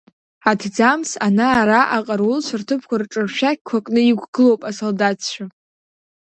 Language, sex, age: Abkhazian, female, 40-49